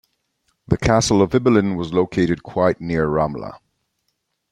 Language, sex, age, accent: English, male, 30-39, United States English